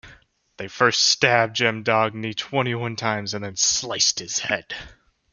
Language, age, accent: English, 19-29, United States English